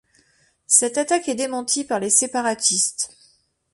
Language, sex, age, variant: French, female, 40-49, Français de métropole